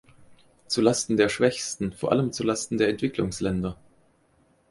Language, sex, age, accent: German, male, 30-39, Deutschland Deutsch